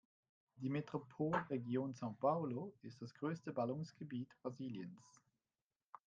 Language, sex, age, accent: German, male, 50-59, Schweizerdeutsch